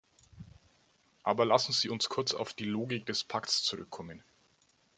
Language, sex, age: German, male, 30-39